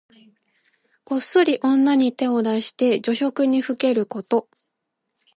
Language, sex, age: Japanese, female, 19-29